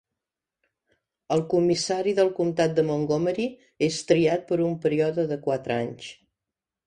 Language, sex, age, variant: Catalan, female, 50-59, Central